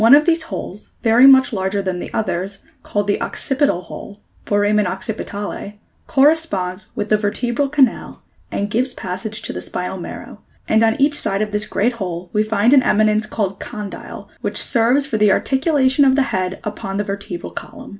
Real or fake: real